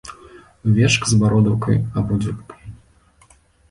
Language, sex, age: Belarusian, male, 19-29